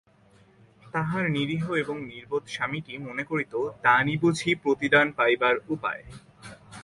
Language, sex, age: Bengali, male, 19-29